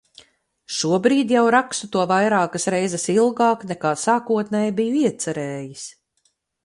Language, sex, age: Latvian, female, 50-59